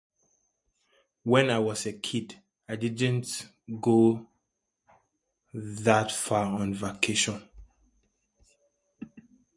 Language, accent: English, Southern African (South Africa, Zimbabwe, Namibia)